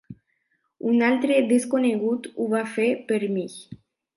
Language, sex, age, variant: Catalan, female, 19-29, Nord-Occidental